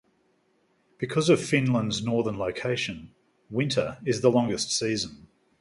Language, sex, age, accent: English, male, 50-59, Australian English